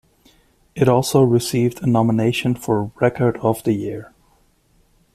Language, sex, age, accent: English, male, 30-39, United States English